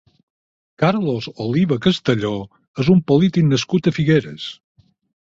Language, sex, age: Catalan, male, 50-59